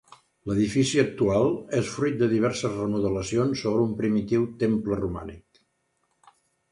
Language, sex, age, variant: Catalan, male, 70-79, Central